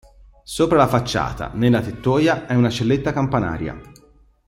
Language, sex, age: Italian, male, 30-39